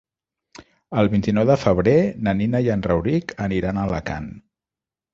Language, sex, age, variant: Catalan, male, 40-49, Central